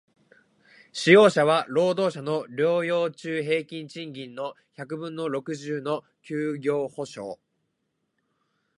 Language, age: Japanese, 19-29